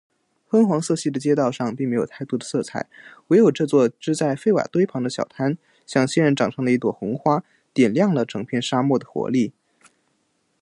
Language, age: Chinese, under 19